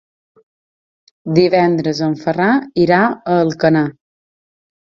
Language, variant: Catalan, Balear